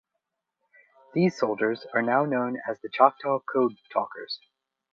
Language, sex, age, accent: English, male, 19-29, United States English